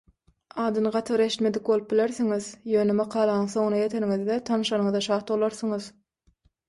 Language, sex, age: Turkmen, female, 19-29